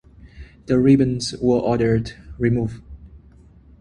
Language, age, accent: English, 19-29, United States English